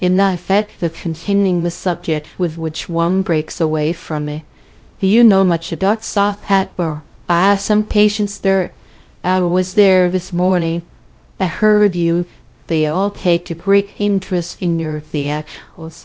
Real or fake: fake